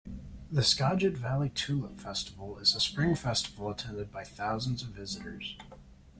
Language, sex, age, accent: English, male, 19-29, United States English